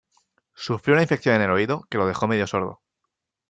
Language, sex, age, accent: Spanish, male, 30-39, España: Centro-Sur peninsular (Madrid, Toledo, Castilla-La Mancha)